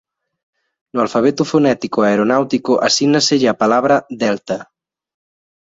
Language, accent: Galician, Atlántico (seseo e gheada)